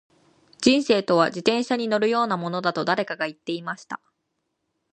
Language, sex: Japanese, female